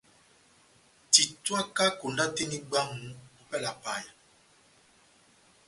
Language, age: Batanga, 50-59